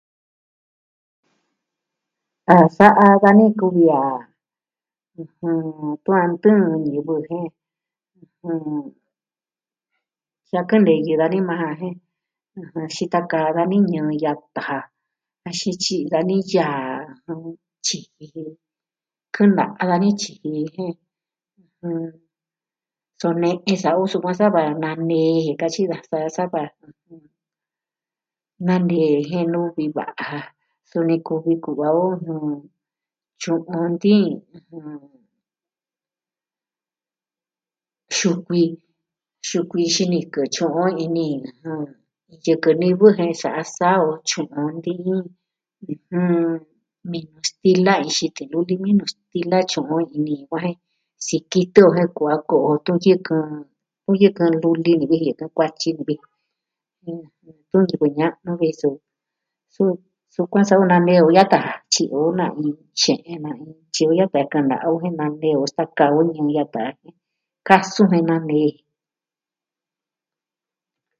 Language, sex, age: Southwestern Tlaxiaco Mixtec, female, 60-69